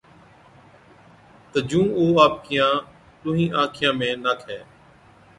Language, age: Od, 50-59